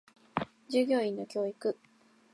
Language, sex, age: Japanese, female, 19-29